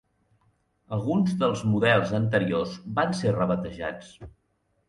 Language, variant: Catalan, Nord-Occidental